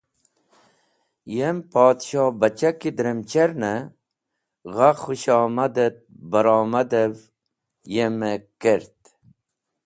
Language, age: Wakhi, 70-79